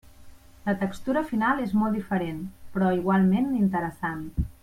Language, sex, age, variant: Catalan, female, 30-39, Central